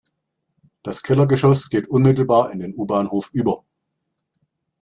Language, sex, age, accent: German, male, 40-49, Deutschland Deutsch